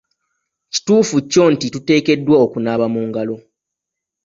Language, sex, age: Ganda, male, 19-29